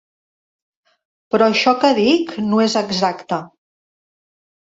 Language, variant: Catalan, Central